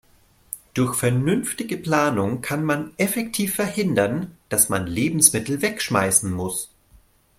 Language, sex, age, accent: German, male, 30-39, Deutschland Deutsch